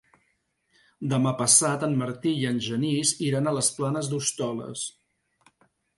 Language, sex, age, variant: Catalan, male, 50-59, Central